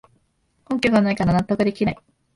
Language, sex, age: Japanese, female, 19-29